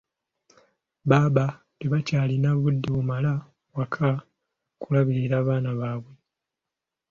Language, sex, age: Ganda, male, 19-29